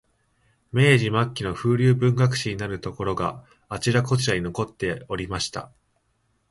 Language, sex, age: Japanese, male, 19-29